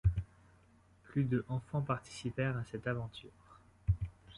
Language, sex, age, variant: French, male, 19-29, Français de métropole